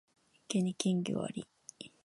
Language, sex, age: Japanese, female, 50-59